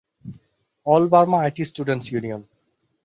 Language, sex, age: Bengali, male, 30-39